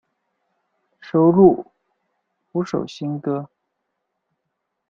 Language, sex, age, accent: Chinese, male, 19-29, 出生地：湖南省